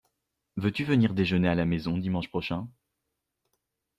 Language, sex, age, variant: French, male, under 19, Français de métropole